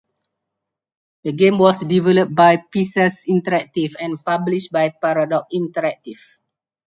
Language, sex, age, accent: English, male, 40-49, Malaysian English